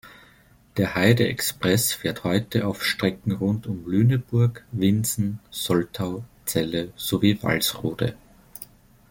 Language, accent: German, Österreichisches Deutsch